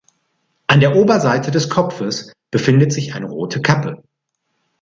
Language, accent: German, Deutschland Deutsch